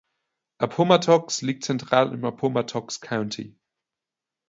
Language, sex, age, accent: German, male, 19-29, Deutschland Deutsch